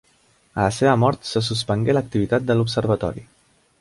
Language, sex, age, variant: Catalan, male, 19-29, Central